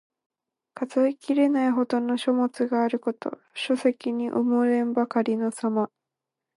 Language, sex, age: Japanese, female, 19-29